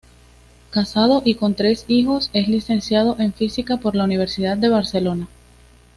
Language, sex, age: Spanish, female, 19-29